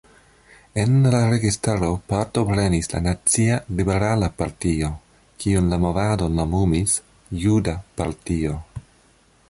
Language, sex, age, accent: Esperanto, male, 30-39, Internacia